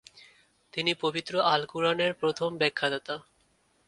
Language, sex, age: Bengali, male, 19-29